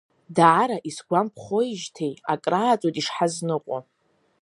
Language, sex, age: Abkhazian, female, under 19